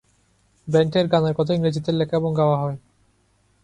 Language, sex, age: Bengali, male, 19-29